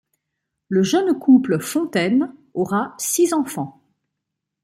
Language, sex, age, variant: French, female, 50-59, Français de métropole